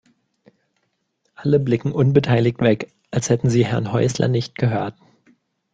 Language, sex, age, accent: German, male, 19-29, Deutschland Deutsch